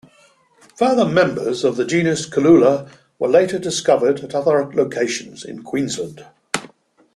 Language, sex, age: English, male, 60-69